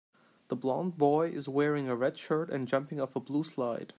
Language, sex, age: English, male, 30-39